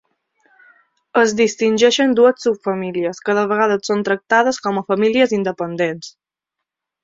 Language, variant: Catalan, Balear